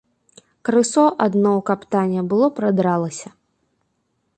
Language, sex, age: Belarusian, female, 19-29